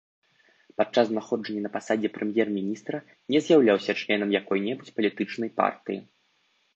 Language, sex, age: Belarusian, male, 19-29